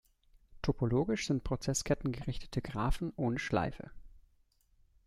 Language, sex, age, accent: German, male, 19-29, Deutschland Deutsch